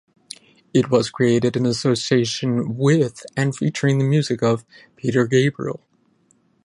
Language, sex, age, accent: English, male, 19-29, United States English